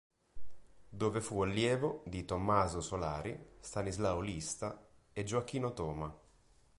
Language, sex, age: Italian, male, 19-29